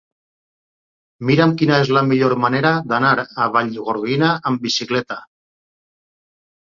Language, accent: Catalan, valencià